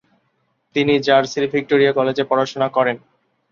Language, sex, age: Bengali, male, 19-29